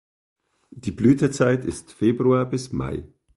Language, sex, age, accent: German, male, 50-59, Österreichisches Deutsch